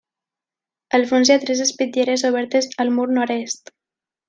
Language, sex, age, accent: Catalan, female, 19-29, valencià